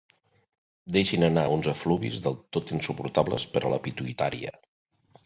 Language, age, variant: Catalan, 70-79, Central